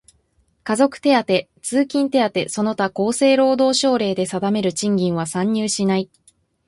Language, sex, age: Japanese, female, 19-29